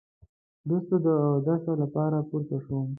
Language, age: Pashto, 19-29